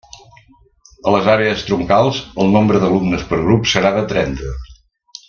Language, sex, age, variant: Catalan, male, 70-79, Central